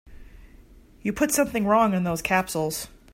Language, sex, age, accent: English, female, 30-39, United States English